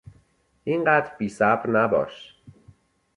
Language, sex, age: Persian, male, 30-39